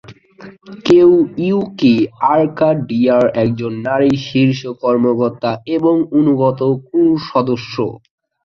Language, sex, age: Bengali, male, 19-29